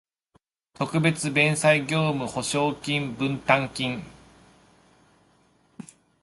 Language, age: Japanese, 40-49